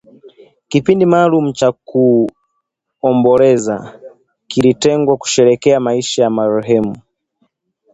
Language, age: Swahili, 19-29